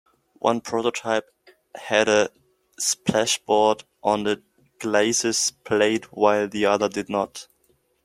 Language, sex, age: English, male, 19-29